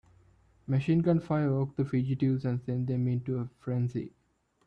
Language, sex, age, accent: English, male, 19-29, India and South Asia (India, Pakistan, Sri Lanka)